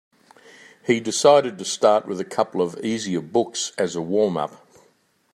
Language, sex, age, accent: English, male, 70-79, Australian English